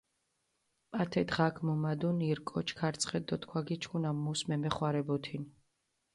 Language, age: Mingrelian, 40-49